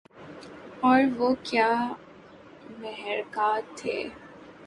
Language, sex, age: Urdu, female, 19-29